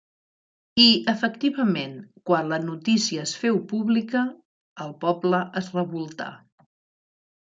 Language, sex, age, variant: Catalan, female, 50-59, Central